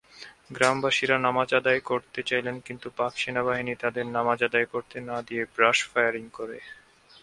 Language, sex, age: Bengali, male, 19-29